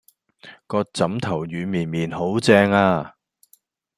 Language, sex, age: Cantonese, male, 40-49